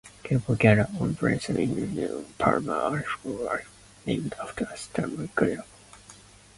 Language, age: English, 19-29